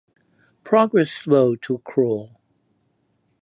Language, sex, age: English, male, 70-79